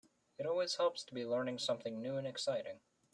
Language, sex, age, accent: English, male, 19-29, United States English